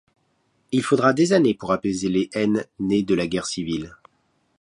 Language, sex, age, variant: French, male, 40-49, Français de métropole